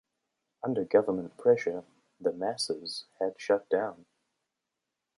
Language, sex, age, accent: English, male, 30-39, New Zealand English